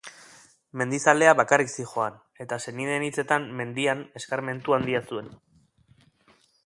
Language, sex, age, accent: Basque, male, 30-39, Erdialdekoa edo Nafarra (Gipuzkoa, Nafarroa)